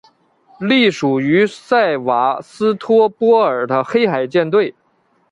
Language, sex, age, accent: Chinese, male, 30-39, 出生地：北京市